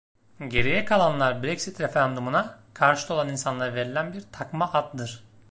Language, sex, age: Turkish, male, 30-39